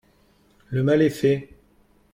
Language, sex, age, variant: French, male, 40-49, Français de métropole